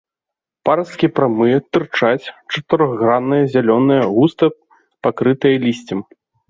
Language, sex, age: Belarusian, male, 30-39